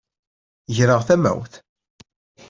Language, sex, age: Kabyle, male, 30-39